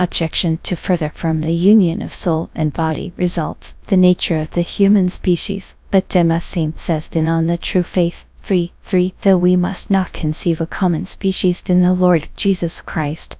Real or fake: fake